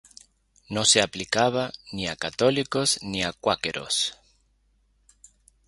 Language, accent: Spanish, Rioplatense: Argentina, Uruguay, este de Bolivia, Paraguay